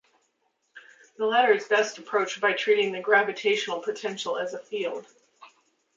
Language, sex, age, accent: English, female, 60-69, United States English